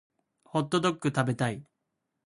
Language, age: Japanese, 19-29